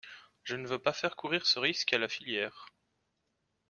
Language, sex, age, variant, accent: French, male, 19-29, Français d'Europe, Français de Suisse